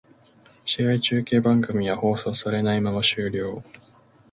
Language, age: Japanese, 19-29